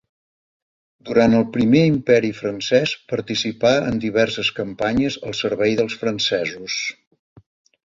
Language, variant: Catalan, Central